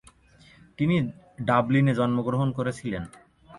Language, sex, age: Bengali, male, 19-29